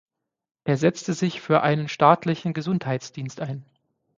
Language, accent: German, Deutschland Deutsch